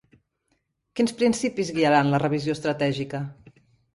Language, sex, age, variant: Catalan, female, 40-49, Central